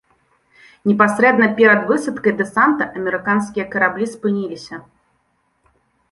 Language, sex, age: Belarusian, female, 19-29